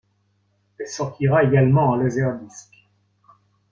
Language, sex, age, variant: French, male, 60-69, Français de métropole